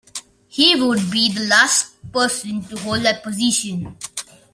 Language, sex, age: English, male, under 19